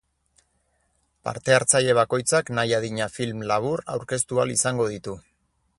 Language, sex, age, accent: Basque, male, 40-49, Erdialdekoa edo Nafarra (Gipuzkoa, Nafarroa)